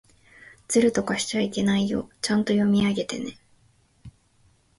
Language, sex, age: Japanese, female, 19-29